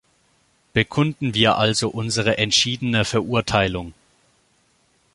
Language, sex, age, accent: German, male, 19-29, Deutschland Deutsch